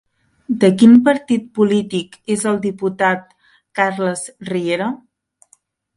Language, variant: Catalan, Central